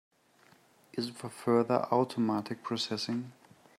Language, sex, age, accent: English, male, 30-39, Australian English